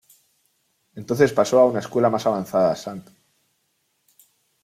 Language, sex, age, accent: Spanish, male, 19-29, España: Sur peninsular (Andalucia, Extremadura, Murcia)